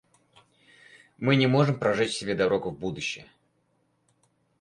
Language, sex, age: Russian, male, under 19